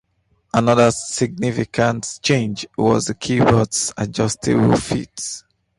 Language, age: English, 30-39